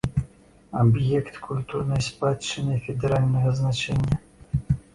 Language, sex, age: Belarusian, male, 50-59